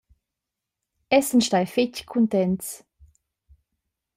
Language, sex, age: Romansh, female, 19-29